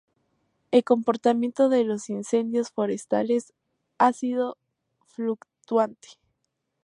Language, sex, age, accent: Spanish, female, 19-29, México